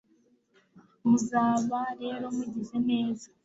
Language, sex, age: Kinyarwanda, female, 19-29